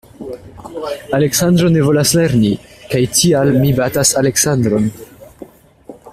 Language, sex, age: Esperanto, male, 19-29